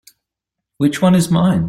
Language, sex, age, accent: English, male, 30-39, Australian English